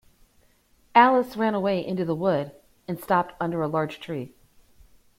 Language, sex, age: English, female, 40-49